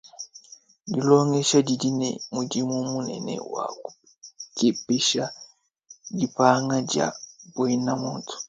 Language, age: Luba-Lulua, 19-29